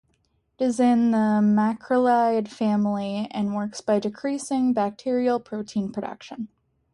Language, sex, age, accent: English, female, 19-29, United States English